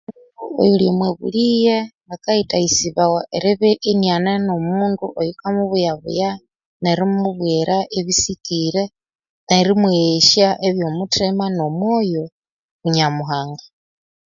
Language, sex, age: Konzo, female, 40-49